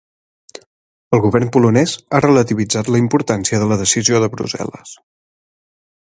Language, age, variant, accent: Catalan, 30-39, Central, central; Garrotxi